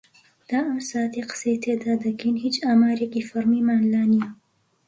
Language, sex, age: Central Kurdish, female, 19-29